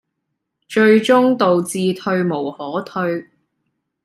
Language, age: Cantonese, 19-29